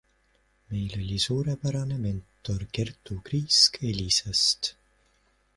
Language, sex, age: Estonian, male, 19-29